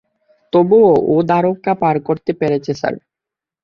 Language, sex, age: Bengali, male, 19-29